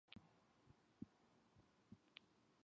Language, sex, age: English, female, 19-29